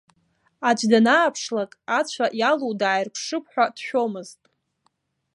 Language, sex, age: Abkhazian, female, 19-29